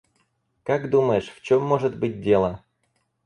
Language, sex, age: Russian, male, 19-29